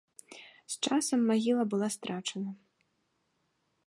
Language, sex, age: Belarusian, female, 19-29